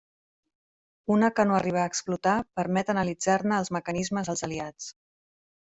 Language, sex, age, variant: Catalan, female, 30-39, Central